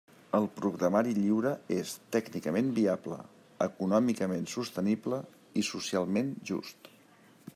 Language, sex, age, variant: Catalan, male, 60-69, Central